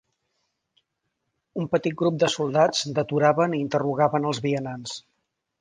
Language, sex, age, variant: Catalan, male, 50-59, Central